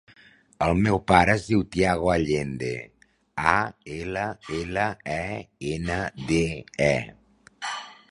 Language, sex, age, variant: Catalan, male, 40-49, Central